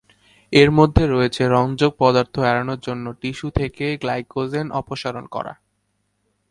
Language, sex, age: Bengali, male, 19-29